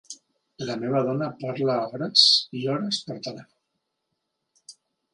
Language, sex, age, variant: Catalan, male, 40-49, Central